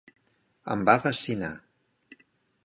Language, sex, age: Catalan, male, 50-59